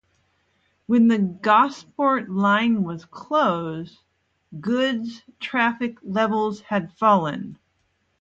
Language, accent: English, United States English